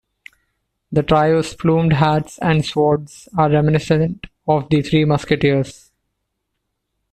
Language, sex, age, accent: English, male, 40-49, India and South Asia (India, Pakistan, Sri Lanka)